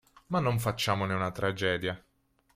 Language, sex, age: Italian, male, 19-29